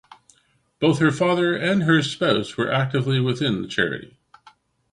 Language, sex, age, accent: English, male, 50-59, Canadian English